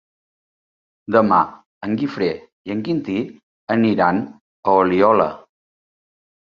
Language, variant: Catalan, Central